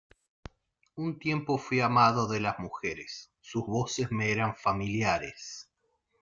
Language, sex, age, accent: Spanish, male, 30-39, Rioplatense: Argentina, Uruguay, este de Bolivia, Paraguay